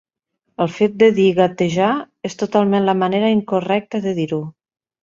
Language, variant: Catalan, Nord-Occidental